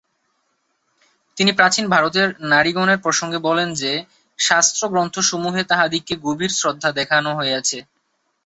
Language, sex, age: Bengali, male, 19-29